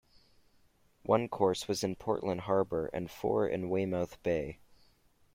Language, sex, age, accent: English, male, 19-29, Canadian English